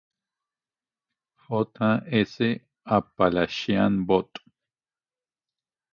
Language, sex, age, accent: Spanish, male, 30-39, Andino-Pacífico: Colombia, Perú, Ecuador, oeste de Bolivia y Venezuela andina